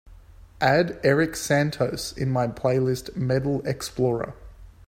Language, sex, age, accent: English, male, 19-29, Australian English